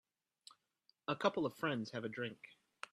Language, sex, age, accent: English, male, 30-39, United States English